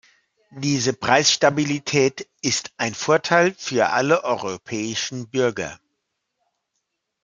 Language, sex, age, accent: German, male, 50-59, Deutschland Deutsch